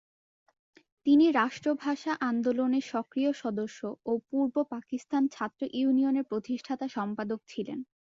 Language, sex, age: Bengali, female, under 19